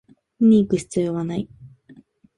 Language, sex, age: Japanese, female, 19-29